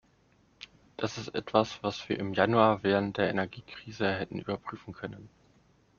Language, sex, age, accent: German, male, 19-29, Deutschland Deutsch